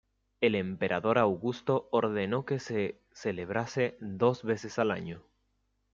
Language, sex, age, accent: Spanish, male, 19-29, Rioplatense: Argentina, Uruguay, este de Bolivia, Paraguay